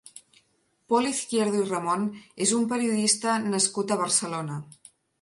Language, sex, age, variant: Catalan, female, 50-59, Central